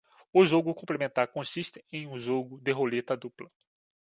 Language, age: Portuguese, 19-29